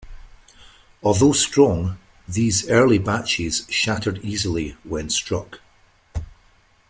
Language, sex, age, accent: English, male, 50-59, Scottish English